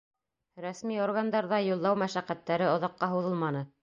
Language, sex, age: Bashkir, female, 40-49